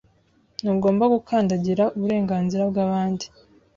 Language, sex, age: Kinyarwanda, female, 19-29